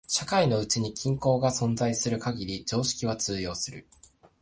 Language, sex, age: Japanese, male, 19-29